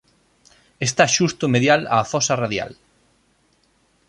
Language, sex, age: Galician, male, 30-39